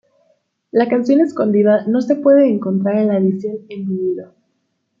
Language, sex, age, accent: Spanish, female, 19-29, México